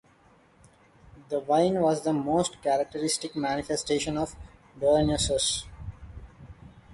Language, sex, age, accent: English, male, 19-29, India and South Asia (India, Pakistan, Sri Lanka)